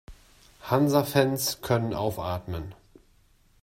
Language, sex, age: German, male, 40-49